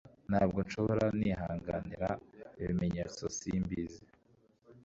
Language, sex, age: Kinyarwanda, male, 19-29